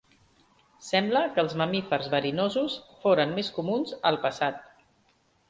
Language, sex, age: Catalan, female, 40-49